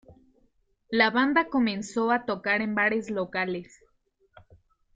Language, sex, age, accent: Spanish, female, 19-29, México